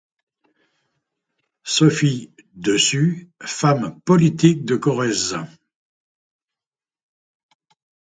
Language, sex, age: French, male, 70-79